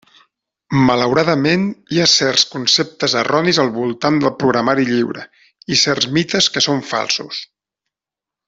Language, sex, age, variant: Catalan, male, 40-49, Central